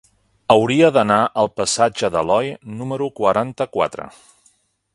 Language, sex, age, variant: Catalan, male, 50-59, Central